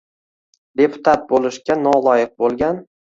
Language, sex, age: Uzbek, male, 19-29